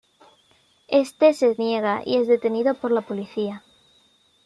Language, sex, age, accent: Spanish, female, under 19, España: Centro-Sur peninsular (Madrid, Toledo, Castilla-La Mancha)